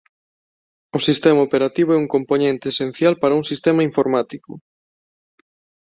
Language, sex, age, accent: Galician, male, 19-29, Neofalante